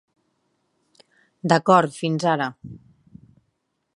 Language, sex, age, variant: Catalan, female, 30-39, Central